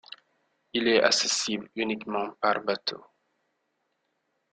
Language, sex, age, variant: French, male, 30-39, Français d'Afrique subsaharienne et des îles africaines